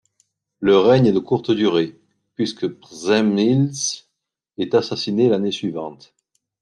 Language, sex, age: French, male, 40-49